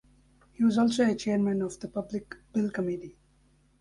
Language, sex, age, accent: English, male, 19-29, United States English